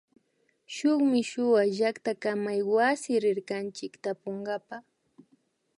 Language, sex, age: Imbabura Highland Quichua, female, 30-39